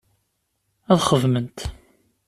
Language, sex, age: Kabyle, male, 19-29